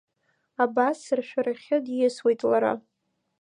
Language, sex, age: Abkhazian, female, 19-29